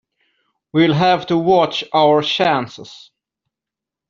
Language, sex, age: English, male, 40-49